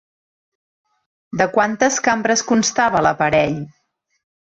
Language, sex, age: Catalan, female, 40-49